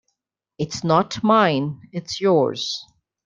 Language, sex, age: English, female, under 19